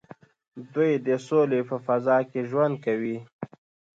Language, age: Pashto, 30-39